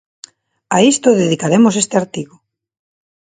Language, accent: Galician, Neofalante